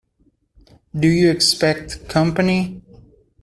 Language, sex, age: English, male, 19-29